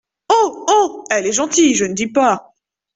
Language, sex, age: French, female, 19-29